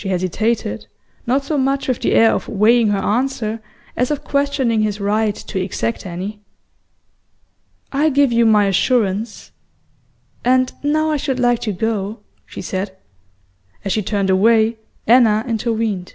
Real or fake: real